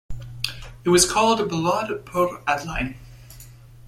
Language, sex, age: English, male, 19-29